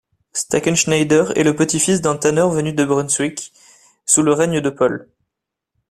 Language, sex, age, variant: French, male, 19-29, Français de métropole